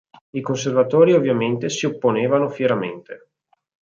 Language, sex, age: Italian, male, 19-29